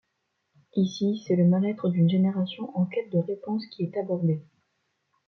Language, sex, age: French, female, under 19